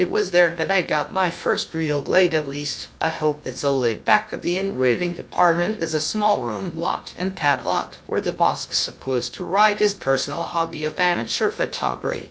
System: TTS, GlowTTS